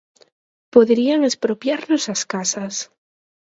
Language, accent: Galician, Central (gheada); Oriental (común en zona oriental)